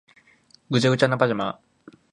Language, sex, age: Japanese, male, 19-29